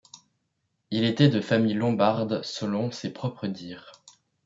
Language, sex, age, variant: French, male, under 19, Français de métropole